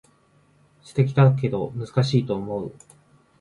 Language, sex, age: Japanese, male, 19-29